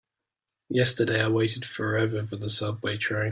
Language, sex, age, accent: English, male, 30-39, Scottish English